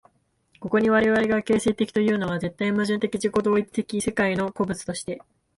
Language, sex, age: Japanese, female, 19-29